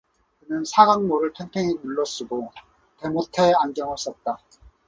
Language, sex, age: Korean, male, 40-49